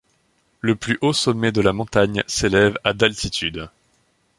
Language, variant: French, Français de métropole